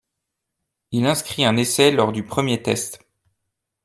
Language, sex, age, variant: French, male, 30-39, Français de métropole